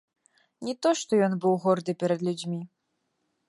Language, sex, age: Belarusian, female, under 19